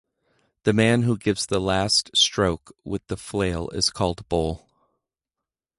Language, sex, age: English, male, 30-39